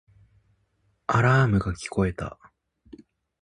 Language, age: Japanese, 19-29